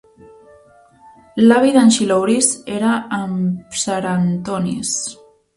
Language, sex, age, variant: Catalan, female, 19-29, Central